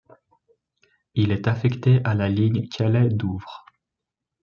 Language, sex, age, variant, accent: French, male, 19-29, Français d'Europe, Français de Suisse